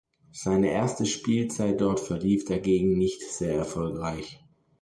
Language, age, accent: German, 40-49, Deutschland Deutsch